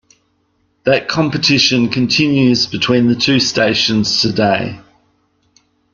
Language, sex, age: English, male, 40-49